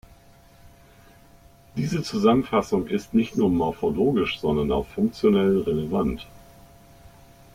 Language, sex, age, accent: German, male, 50-59, Deutschland Deutsch